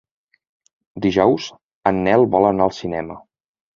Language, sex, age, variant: Catalan, male, 19-29, Central